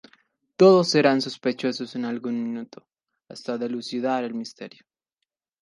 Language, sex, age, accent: Spanish, male, 19-29, Andino-Pacífico: Colombia, Perú, Ecuador, oeste de Bolivia y Venezuela andina